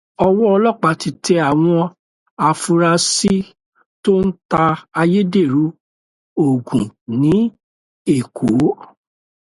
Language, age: Yoruba, 50-59